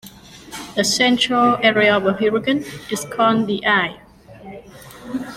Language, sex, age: English, female, 19-29